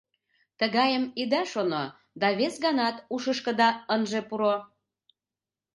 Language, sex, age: Mari, female, 40-49